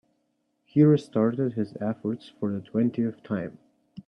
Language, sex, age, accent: English, male, 19-29, Canadian English